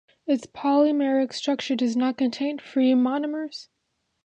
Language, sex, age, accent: English, female, under 19, United States English